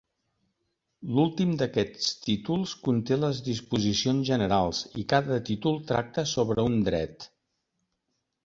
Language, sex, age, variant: Catalan, male, 60-69, Central